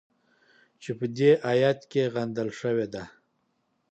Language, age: Pashto, 40-49